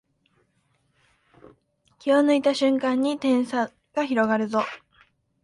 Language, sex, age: Japanese, female, 19-29